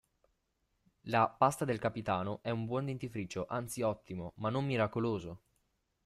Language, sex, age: Italian, male, under 19